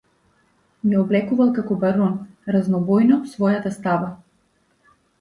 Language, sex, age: Macedonian, female, 40-49